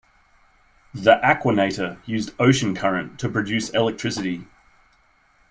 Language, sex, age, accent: English, male, 30-39, Australian English